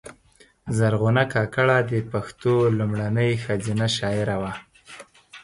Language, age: Pashto, 30-39